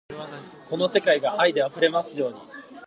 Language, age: Japanese, 19-29